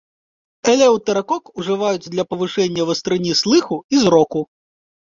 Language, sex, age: Belarusian, male, 30-39